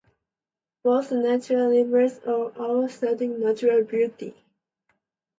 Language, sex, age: English, female, 19-29